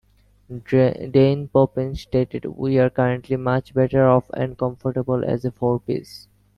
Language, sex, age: English, male, 19-29